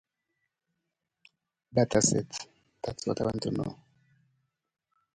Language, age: English, 19-29